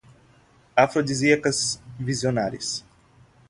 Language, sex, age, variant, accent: Portuguese, male, 19-29, Portuguese (Brasil), Nordestino